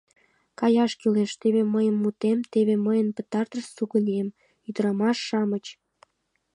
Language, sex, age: Mari, female, 19-29